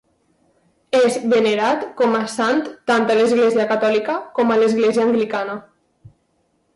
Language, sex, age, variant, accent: Catalan, female, 19-29, Valencià meridional, valencià